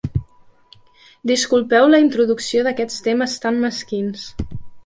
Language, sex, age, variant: Catalan, female, 19-29, Central